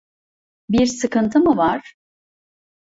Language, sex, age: Turkish, female, 50-59